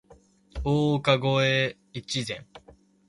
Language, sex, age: Japanese, male, 19-29